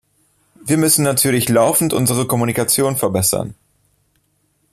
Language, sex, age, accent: German, male, 19-29, Deutschland Deutsch